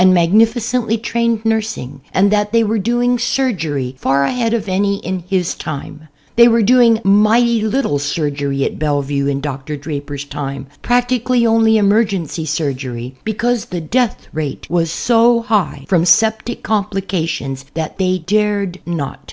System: none